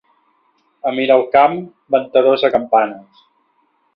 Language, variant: Catalan, Central